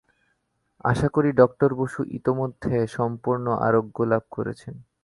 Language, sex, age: Bengali, male, 19-29